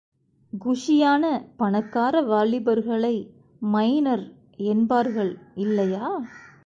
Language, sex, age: Tamil, female, 40-49